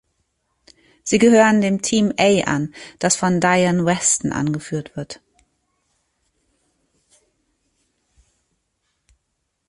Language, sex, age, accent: German, female, 30-39, Deutschland Deutsch